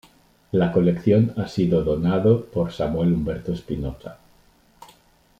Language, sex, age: Spanish, male, 50-59